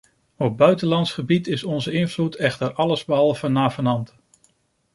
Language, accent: Dutch, Nederlands Nederlands